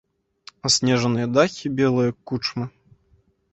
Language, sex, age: Belarusian, male, 19-29